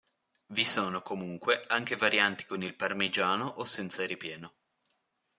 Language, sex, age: Italian, male, under 19